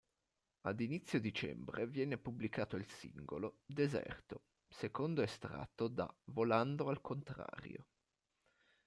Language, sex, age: Italian, male, 19-29